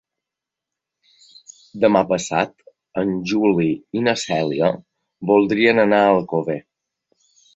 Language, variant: Catalan, Balear